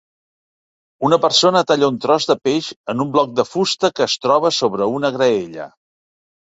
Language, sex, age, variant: Catalan, male, 60-69, Central